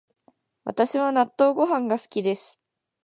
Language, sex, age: Japanese, female, 19-29